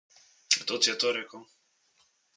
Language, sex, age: Slovenian, male, 19-29